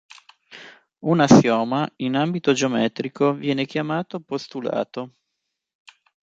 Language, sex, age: Italian, male, 30-39